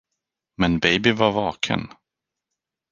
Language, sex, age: Swedish, male, 19-29